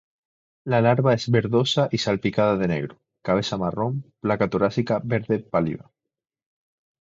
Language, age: Spanish, 19-29